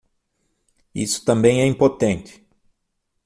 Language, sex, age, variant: Portuguese, male, 40-49, Portuguese (Brasil)